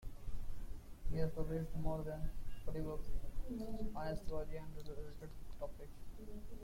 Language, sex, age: English, male, 19-29